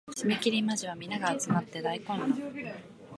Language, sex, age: Japanese, female, 19-29